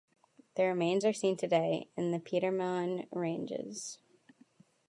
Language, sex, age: English, female, under 19